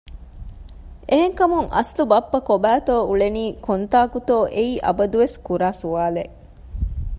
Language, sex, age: Divehi, female, 30-39